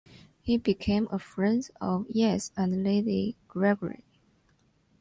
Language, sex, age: English, female, 30-39